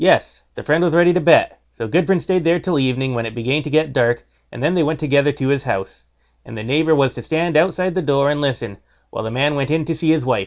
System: none